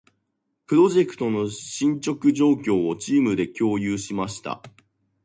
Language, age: Japanese, 30-39